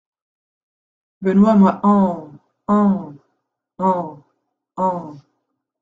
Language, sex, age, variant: French, female, 40-49, Français de métropole